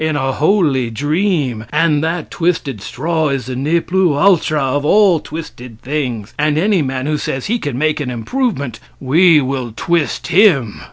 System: none